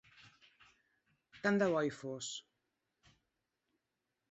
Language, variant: Catalan, Central